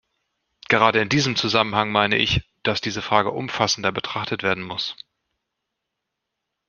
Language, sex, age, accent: German, male, 40-49, Deutschland Deutsch